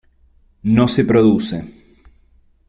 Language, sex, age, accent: Spanish, male, 30-39, Rioplatense: Argentina, Uruguay, este de Bolivia, Paraguay